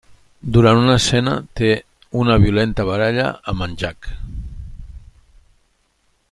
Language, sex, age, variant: Catalan, male, 50-59, Central